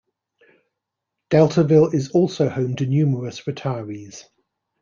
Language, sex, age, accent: English, male, 50-59, England English